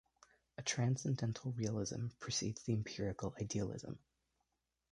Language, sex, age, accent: English, male, 19-29, United States English